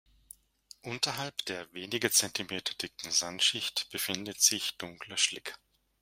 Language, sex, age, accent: German, male, 50-59, Deutschland Deutsch